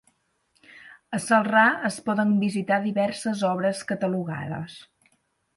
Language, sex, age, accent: Catalan, female, 30-39, gironí